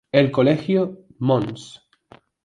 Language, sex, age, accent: Spanish, male, 19-29, España: Sur peninsular (Andalucia, Extremadura, Murcia)